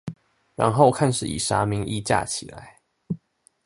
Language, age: Chinese, 19-29